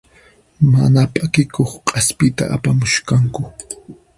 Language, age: Puno Quechua, 19-29